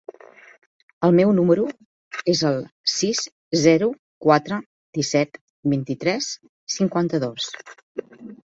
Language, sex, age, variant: Catalan, female, 50-59, Central